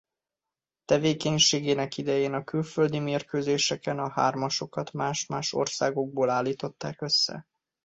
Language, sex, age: Hungarian, male, 30-39